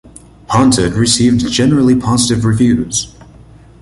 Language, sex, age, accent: English, male, 19-29, United States English